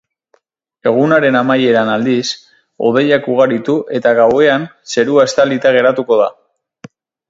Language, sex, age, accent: Basque, male, 30-39, Erdialdekoa edo Nafarra (Gipuzkoa, Nafarroa)